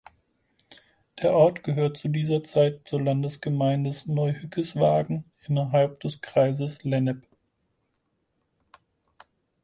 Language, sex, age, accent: German, male, 30-39, Deutschland Deutsch